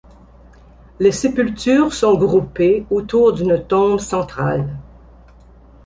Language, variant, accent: French, Français d'Amérique du Nord, Français du Canada